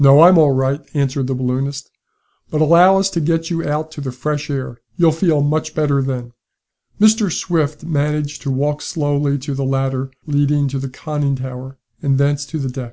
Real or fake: real